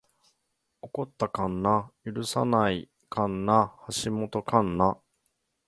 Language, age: Japanese, 40-49